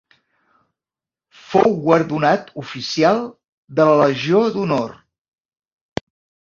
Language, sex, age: Catalan, male, 50-59